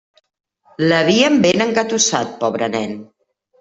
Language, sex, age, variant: Catalan, female, 50-59, Central